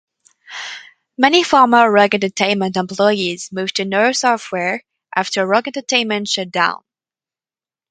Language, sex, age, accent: English, female, under 19, England English